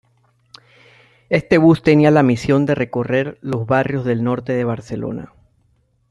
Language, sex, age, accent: Spanish, male, 30-39, América central